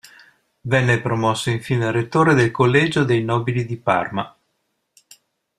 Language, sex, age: Italian, male, 60-69